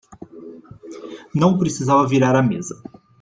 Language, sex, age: Portuguese, male, 19-29